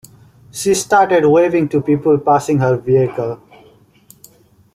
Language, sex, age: English, male, 19-29